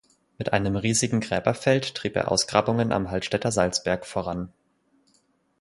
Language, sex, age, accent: German, male, 19-29, Deutschland Deutsch